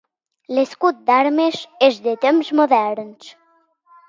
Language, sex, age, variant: Catalan, male, 40-49, Central